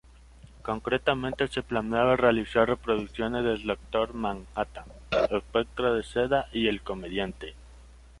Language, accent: Spanish, Andino-Pacífico: Colombia, Perú, Ecuador, oeste de Bolivia y Venezuela andina